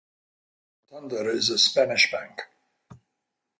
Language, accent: English, England English; Southern African (South Africa, Zimbabwe, Namibia)